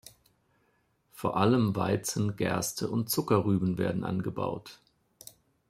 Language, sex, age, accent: German, male, 40-49, Deutschland Deutsch